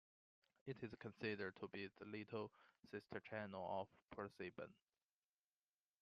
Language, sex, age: English, male, 30-39